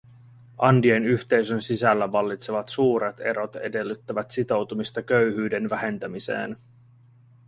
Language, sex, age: Finnish, male, 30-39